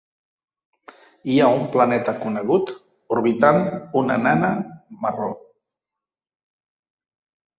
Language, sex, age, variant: Catalan, male, 50-59, Central